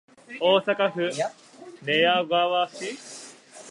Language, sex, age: Japanese, male, 19-29